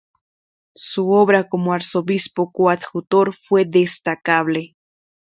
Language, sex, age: Spanish, female, 19-29